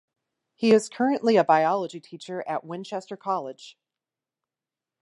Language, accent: English, United States English